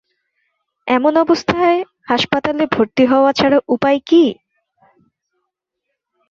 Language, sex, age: Bengali, female, 19-29